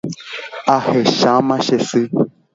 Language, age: Guarani, 19-29